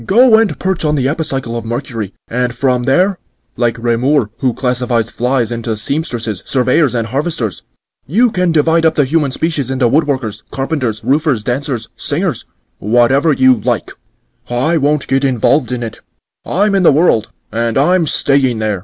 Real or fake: real